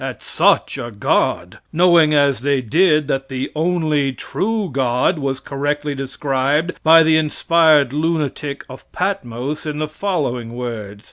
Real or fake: real